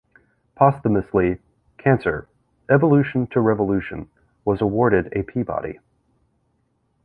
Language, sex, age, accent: English, male, 30-39, United States English